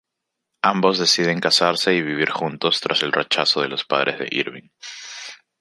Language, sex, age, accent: Spanish, male, 19-29, Andino-Pacífico: Colombia, Perú, Ecuador, oeste de Bolivia y Venezuela andina